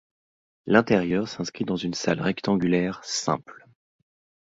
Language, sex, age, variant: French, male, 30-39, Français de métropole